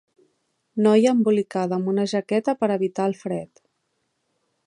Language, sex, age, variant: Catalan, female, 40-49, Central